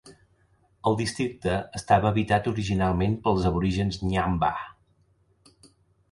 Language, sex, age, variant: Catalan, male, 30-39, Central